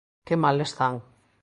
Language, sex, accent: Galician, female, Normativo (estándar)